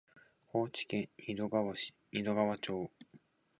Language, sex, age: Japanese, male, 19-29